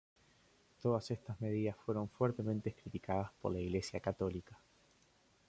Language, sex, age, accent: Spanish, male, 19-29, Rioplatense: Argentina, Uruguay, este de Bolivia, Paraguay